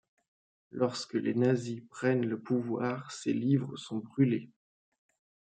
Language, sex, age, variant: French, male, 30-39, Français de métropole